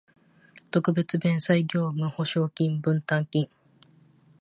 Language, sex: Japanese, female